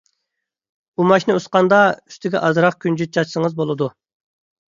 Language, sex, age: Uyghur, male, 30-39